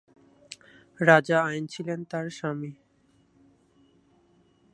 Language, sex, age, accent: Bengali, male, 19-29, প্রমিত বাংলা